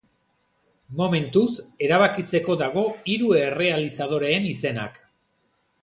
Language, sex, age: Basque, male, 40-49